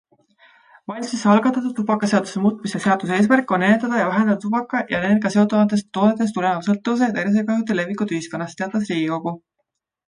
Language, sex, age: Estonian, female, 30-39